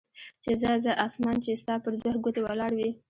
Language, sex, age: Pashto, female, 19-29